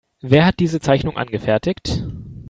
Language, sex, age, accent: German, male, 19-29, Deutschland Deutsch